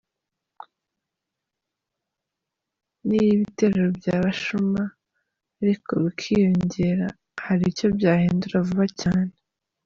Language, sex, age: Kinyarwanda, female, under 19